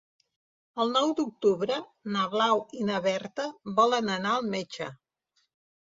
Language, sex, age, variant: Catalan, female, 60-69, Central